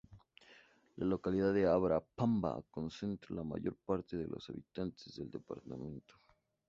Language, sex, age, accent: Spanish, male, 19-29, México